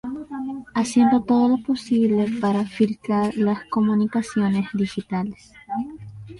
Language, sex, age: Spanish, female, under 19